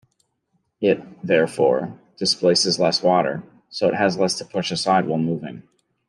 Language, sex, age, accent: English, male, 30-39, United States English